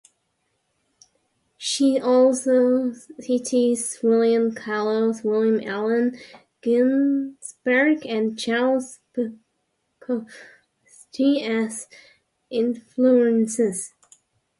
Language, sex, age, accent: English, female, under 19, United States English